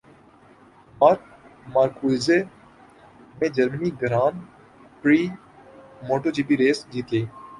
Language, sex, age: Urdu, male, 19-29